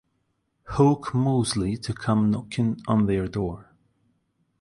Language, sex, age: English, male, 30-39